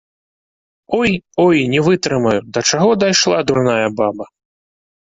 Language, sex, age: Belarusian, male, 30-39